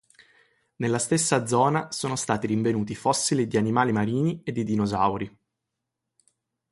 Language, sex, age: Italian, male, 19-29